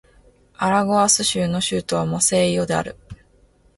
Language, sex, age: Japanese, female, 19-29